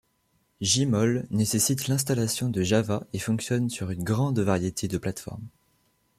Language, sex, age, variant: French, male, under 19, Français de métropole